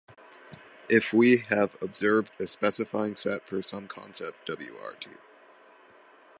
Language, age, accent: English, 19-29, United States English